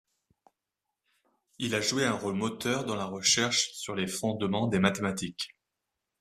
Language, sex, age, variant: French, male, 19-29, Français de métropole